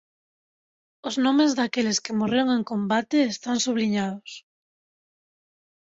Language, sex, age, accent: Galician, female, 30-39, Oriental (común en zona oriental)